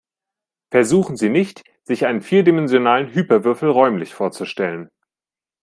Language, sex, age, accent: German, male, 19-29, Deutschland Deutsch